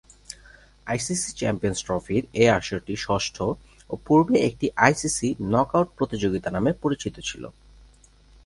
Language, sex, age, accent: Bengali, male, 19-29, Native